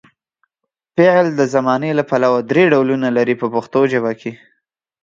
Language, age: Pashto, 19-29